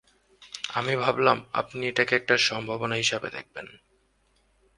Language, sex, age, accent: Bengali, male, 19-29, শুদ্ধ